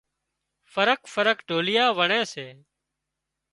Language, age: Wadiyara Koli, 40-49